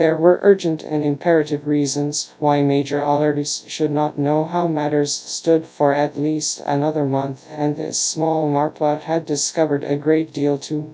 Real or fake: fake